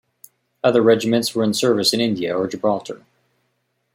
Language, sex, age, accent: English, male, 19-29, United States English